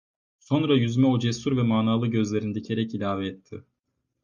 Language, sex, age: Turkish, male, 19-29